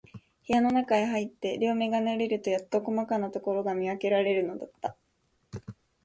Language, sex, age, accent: Japanese, female, 19-29, 標準語